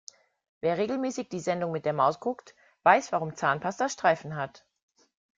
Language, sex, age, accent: German, female, 40-49, Deutschland Deutsch